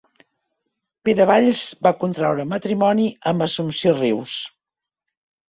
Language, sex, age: Catalan, female, 50-59